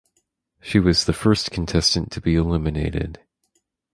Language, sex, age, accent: English, male, 19-29, United States English